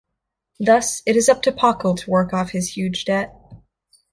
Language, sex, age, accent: English, female, 19-29, United States English